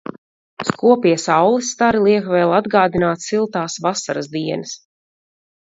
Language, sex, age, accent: Latvian, female, 30-39, Vidus dialekts